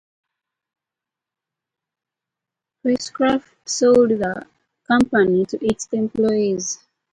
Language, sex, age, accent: English, female, 19-29, United States English